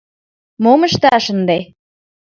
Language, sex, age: Mari, female, 19-29